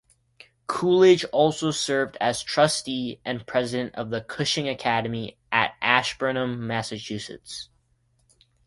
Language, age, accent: English, 19-29, United States English